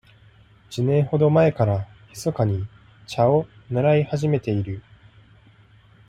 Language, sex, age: Japanese, male, 30-39